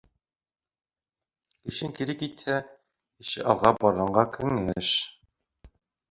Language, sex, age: Bashkir, male, 30-39